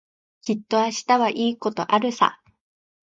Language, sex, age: Japanese, female, 19-29